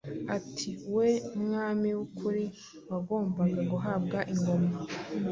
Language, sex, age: Kinyarwanda, female, 19-29